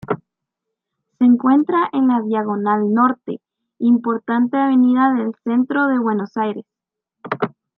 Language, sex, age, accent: Spanish, female, 19-29, América central